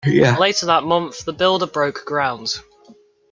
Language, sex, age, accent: English, male, under 19, England English